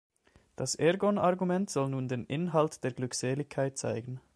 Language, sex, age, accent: German, male, 19-29, Schweizerdeutsch